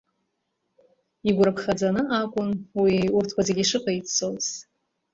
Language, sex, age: Abkhazian, female, 30-39